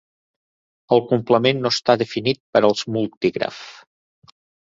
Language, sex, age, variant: Catalan, male, 60-69, Central